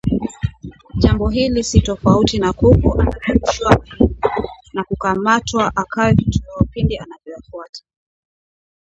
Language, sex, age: Swahili, female, 30-39